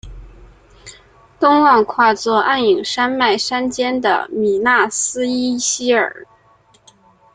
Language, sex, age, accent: Chinese, female, 19-29, 出生地：河南省